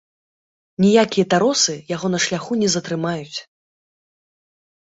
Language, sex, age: Belarusian, female, 19-29